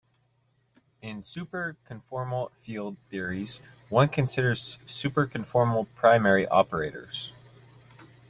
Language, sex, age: English, male, 19-29